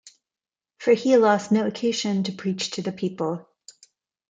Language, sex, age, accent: English, female, 30-39, India and South Asia (India, Pakistan, Sri Lanka)